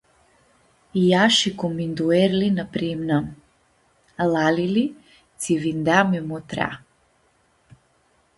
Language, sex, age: Aromanian, female, 30-39